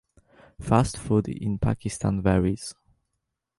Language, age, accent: English, under 19, England English